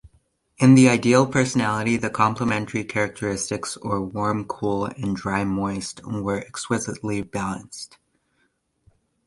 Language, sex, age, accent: English, male, 19-29, United States English